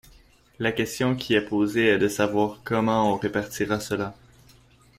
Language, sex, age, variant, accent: French, male, 19-29, Français d'Amérique du Nord, Français du Canada